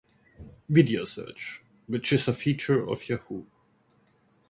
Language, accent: English, England English